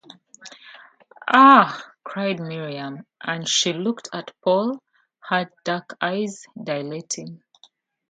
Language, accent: English, United States English